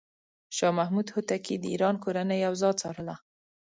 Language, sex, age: Pashto, female, 19-29